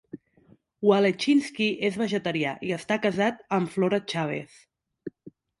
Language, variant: Catalan, Nord-Occidental